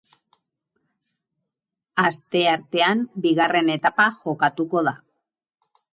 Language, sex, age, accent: Basque, female, 50-59, Erdialdekoa edo Nafarra (Gipuzkoa, Nafarroa)